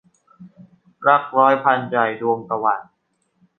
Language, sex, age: Thai, male, under 19